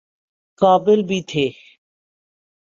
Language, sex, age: Urdu, male, 19-29